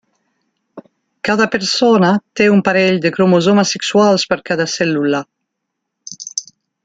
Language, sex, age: Catalan, female, 50-59